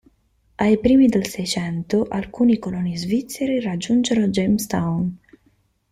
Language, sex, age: Italian, female, 19-29